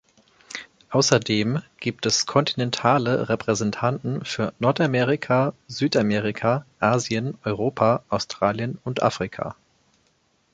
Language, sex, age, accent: German, male, 19-29, Deutschland Deutsch